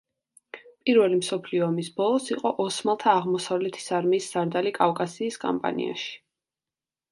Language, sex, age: Georgian, female, 19-29